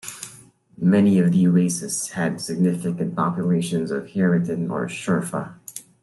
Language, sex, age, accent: English, female, 19-29, Filipino